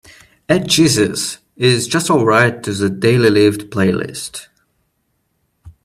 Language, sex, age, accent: English, male, 19-29, United States English